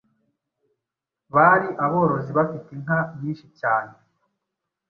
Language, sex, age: Kinyarwanda, male, 19-29